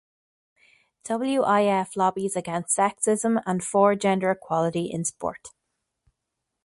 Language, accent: English, Irish English